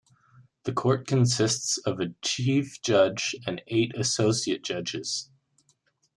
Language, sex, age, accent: English, male, 30-39, United States English